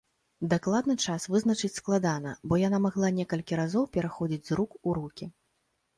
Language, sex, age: Belarusian, female, 30-39